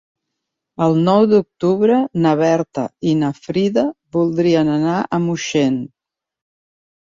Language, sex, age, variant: Catalan, female, 60-69, Central